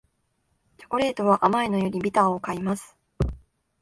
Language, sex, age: Japanese, female, 19-29